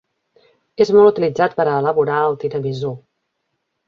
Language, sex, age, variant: Catalan, female, 40-49, Central